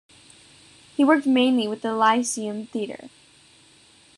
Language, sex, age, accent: English, female, under 19, United States English